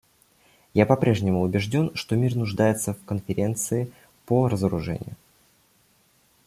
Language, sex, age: Russian, male, 19-29